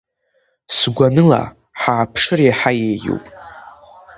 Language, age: Abkhazian, under 19